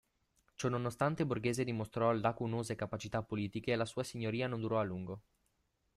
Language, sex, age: Italian, male, under 19